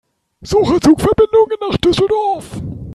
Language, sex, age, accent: German, male, 19-29, Deutschland Deutsch